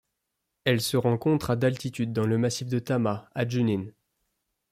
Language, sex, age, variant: French, male, 19-29, Français de métropole